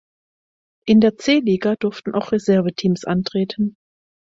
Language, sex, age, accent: German, female, 50-59, Deutschland Deutsch